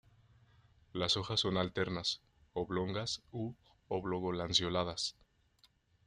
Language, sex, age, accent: Spanish, male, 19-29, México